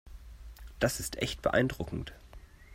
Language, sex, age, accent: German, male, 19-29, Deutschland Deutsch